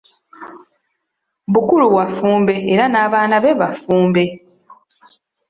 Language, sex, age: Ganda, female, 30-39